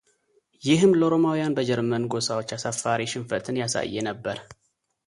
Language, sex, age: Amharic, male, 30-39